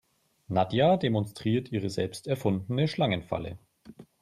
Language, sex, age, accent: German, male, 40-49, Deutschland Deutsch